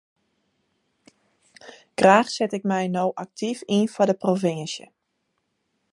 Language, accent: Western Frisian, Klaaifrysk